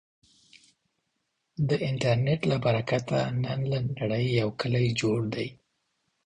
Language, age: Pashto, 30-39